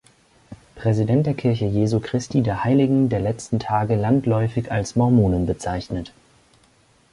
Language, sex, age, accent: German, male, 19-29, Deutschland Deutsch